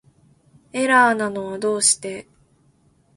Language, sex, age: Japanese, female, 19-29